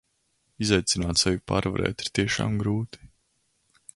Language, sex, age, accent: Latvian, male, 19-29, Vidzemes